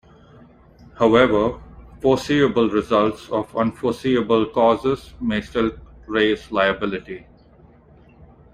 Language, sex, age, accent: English, male, 30-39, India and South Asia (India, Pakistan, Sri Lanka)